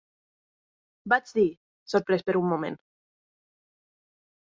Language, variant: Catalan, Nord-Occidental